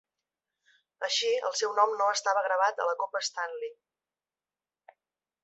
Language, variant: Catalan, Central